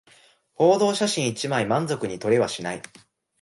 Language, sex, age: Japanese, male, under 19